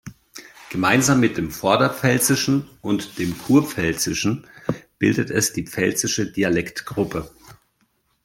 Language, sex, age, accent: German, male, 30-39, Deutschland Deutsch